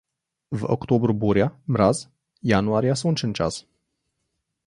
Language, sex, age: Slovenian, male, 19-29